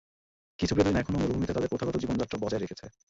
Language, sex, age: Bengali, male, 19-29